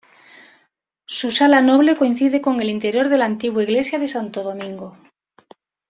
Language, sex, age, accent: Spanish, female, 40-49, España: Sur peninsular (Andalucia, Extremadura, Murcia)